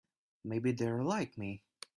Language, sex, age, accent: English, male, 19-29, England English